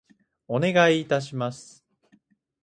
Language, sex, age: Japanese, male, under 19